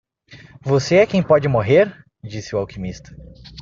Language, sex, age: Portuguese, male, 19-29